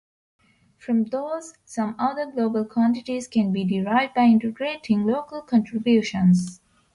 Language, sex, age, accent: English, female, 19-29, India and South Asia (India, Pakistan, Sri Lanka)